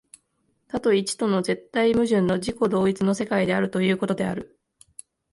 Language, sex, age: Japanese, female, 19-29